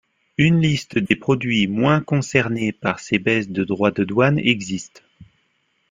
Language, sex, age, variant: French, male, 30-39, Français de métropole